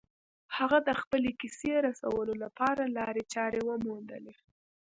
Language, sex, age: Pashto, female, under 19